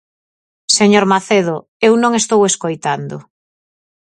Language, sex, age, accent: Galician, female, 40-49, Normativo (estándar)